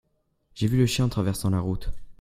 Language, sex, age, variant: French, male, under 19, Français de métropole